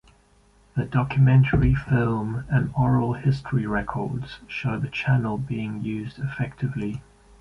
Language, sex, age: English, male, 30-39